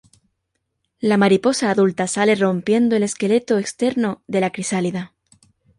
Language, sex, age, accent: Spanish, female, 19-29, España: Sur peninsular (Andalucia, Extremadura, Murcia)